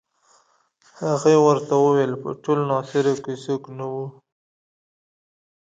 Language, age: Pashto, 30-39